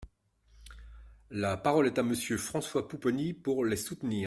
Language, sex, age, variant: French, male, 50-59, Français de métropole